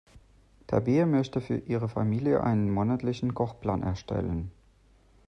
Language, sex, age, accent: German, male, 30-39, Deutschland Deutsch